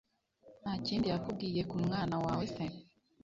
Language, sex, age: Kinyarwanda, female, 19-29